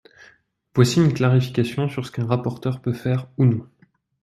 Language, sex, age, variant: French, male, 30-39, Français de métropole